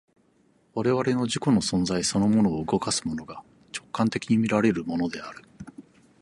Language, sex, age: Japanese, male, 40-49